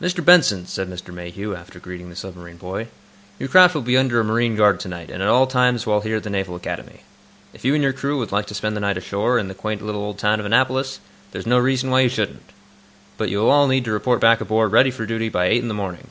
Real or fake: real